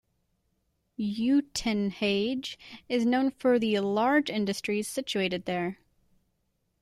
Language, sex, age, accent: English, female, 19-29, United States English